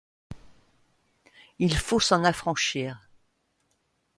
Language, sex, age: French, female, 60-69